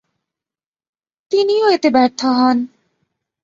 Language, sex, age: Bengali, female, 30-39